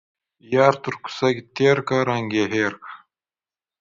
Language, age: Pashto, 40-49